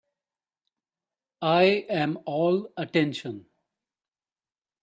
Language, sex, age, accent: English, male, 40-49, India and South Asia (India, Pakistan, Sri Lanka)